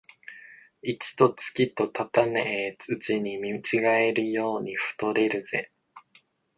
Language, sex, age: Japanese, male, 19-29